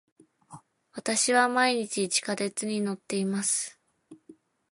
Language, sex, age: Japanese, female, 19-29